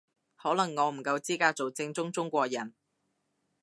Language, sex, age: Cantonese, female, 30-39